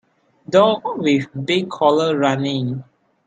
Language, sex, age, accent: English, male, 19-29, Malaysian English